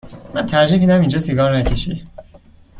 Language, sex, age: Persian, male, 19-29